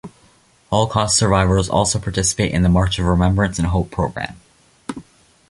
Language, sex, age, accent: English, male, under 19, Canadian English